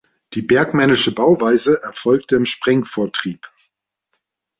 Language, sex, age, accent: German, male, 40-49, Deutschland Deutsch